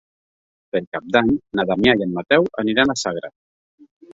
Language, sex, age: Catalan, male, 40-49